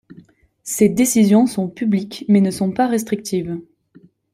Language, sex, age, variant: French, female, 19-29, Français de métropole